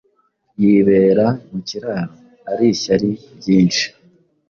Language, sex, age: Kinyarwanda, male, 19-29